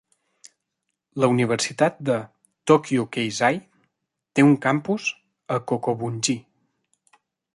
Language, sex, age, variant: Catalan, male, 19-29, Central